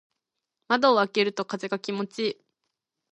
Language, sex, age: Japanese, female, 19-29